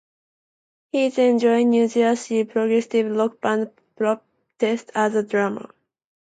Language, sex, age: English, female, 19-29